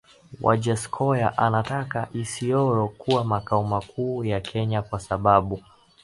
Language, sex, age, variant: Swahili, male, 19-29, Kiswahili cha Bara ya Tanzania